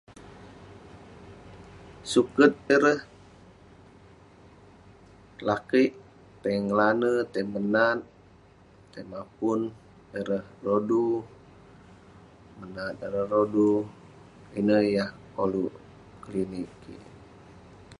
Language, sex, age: Western Penan, male, 19-29